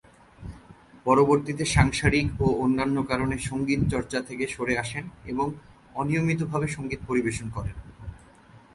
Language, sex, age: Bengali, male, 30-39